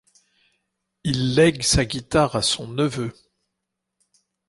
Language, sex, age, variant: French, male, 60-69, Français de métropole